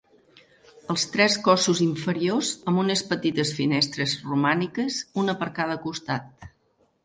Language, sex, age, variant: Catalan, female, 50-59, Central